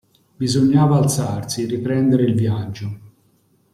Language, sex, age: Italian, male, 40-49